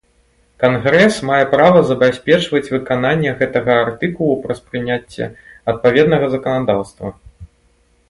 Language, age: Belarusian, 19-29